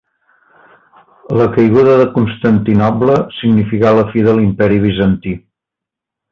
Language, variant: Catalan, Central